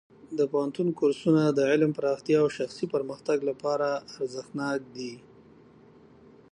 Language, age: Pashto, 30-39